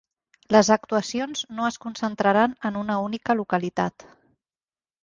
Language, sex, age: Catalan, female, 40-49